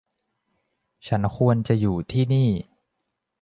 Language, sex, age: Thai, male, 19-29